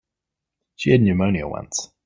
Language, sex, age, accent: English, male, 19-29, New Zealand English